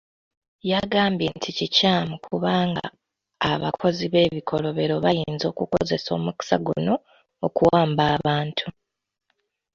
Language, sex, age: Ganda, female, 19-29